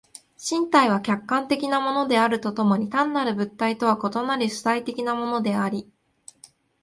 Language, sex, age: Japanese, female, 19-29